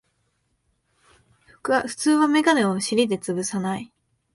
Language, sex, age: Japanese, female, 19-29